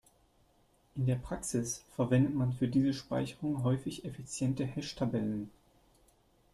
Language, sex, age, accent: German, male, 19-29, Deutschland Deutsch